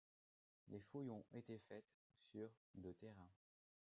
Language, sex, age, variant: French, male, under 19, Français de métropole